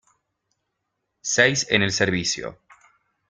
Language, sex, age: Spanish, male, 19-29